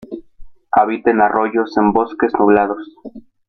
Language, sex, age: Spanish, female, 19-29